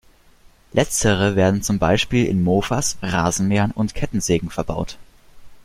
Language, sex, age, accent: German, male, under 19, Deutschland Deutsch